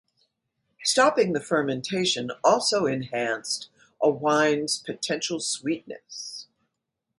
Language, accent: English, United States English